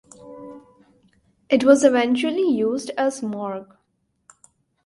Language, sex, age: English, female, 19-29